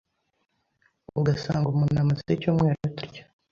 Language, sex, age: Kinyarwanda, male, under 19